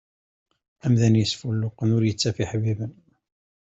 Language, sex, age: Kabyle, male, 50-59